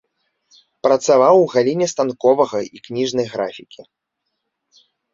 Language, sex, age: Belarusian, male, 19-29